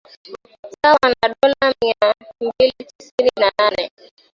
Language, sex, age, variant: Swahili, female, 19-29, Kiswahili cha Bara ya Kenya